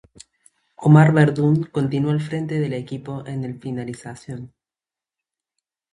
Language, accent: Spanish, Rioplatense: Argentina, Uruguay, este de Bolivia, Paraguay